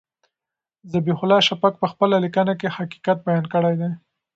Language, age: Pashto, 30-39